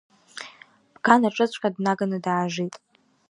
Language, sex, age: Abkhazian, female, under 19